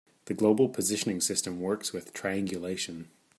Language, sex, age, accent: English, male, 30-39, Canadian English